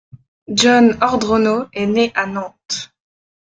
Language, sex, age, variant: French, female, 19-29, Français de métropole